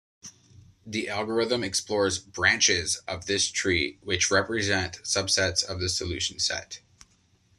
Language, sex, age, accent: English, male, 30-39, United States English